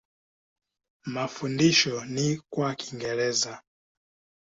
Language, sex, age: Swahili, male, 19-29